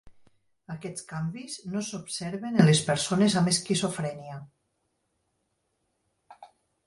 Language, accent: Catalan, valencià